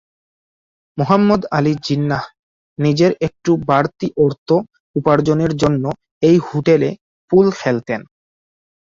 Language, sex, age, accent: Bengali, male, 19-29, fluent